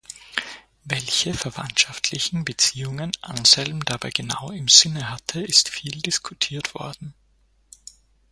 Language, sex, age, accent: German, male, 30-39, Österreichisches Deutsch